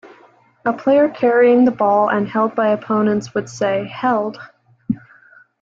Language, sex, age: English, female, 30-39